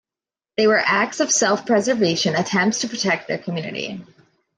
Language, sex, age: English, female, 30-39